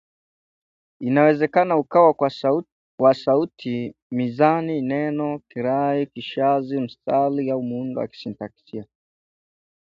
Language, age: Swahili, 19-29